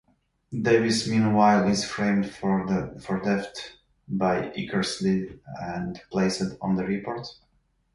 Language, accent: English, Australian English